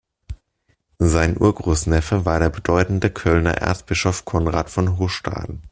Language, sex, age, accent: German, male, 19-29, Deutschland Deutsch